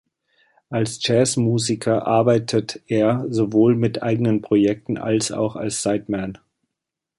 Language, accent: German, Deutschland Deutsch